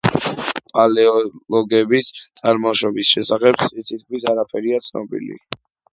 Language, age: Georgian, under 19